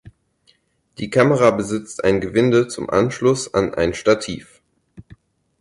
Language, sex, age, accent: German, male, 19-29, Deutschland Deutsch